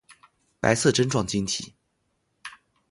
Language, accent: Chinese, 出生地：浙江省